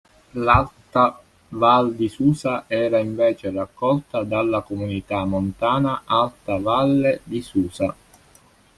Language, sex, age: Italian, male, 40-49